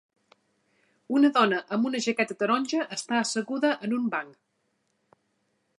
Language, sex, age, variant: Catalan, female, 40-49, Central